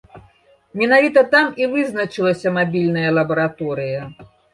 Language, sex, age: Belarusian, female, 60-69